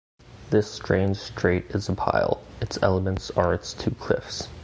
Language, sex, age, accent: English, male, 19-29, United States English